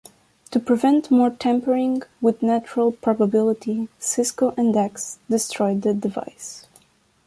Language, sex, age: English, female, 19-29